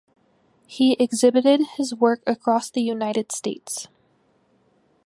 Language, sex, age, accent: English, female, 19-29, United States English